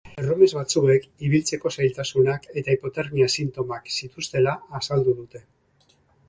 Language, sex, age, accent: Basque, male, 50-59, Mendebalekoa (Araba, Bizkaia, Gipuzkoako mendebaleko herri batzuk)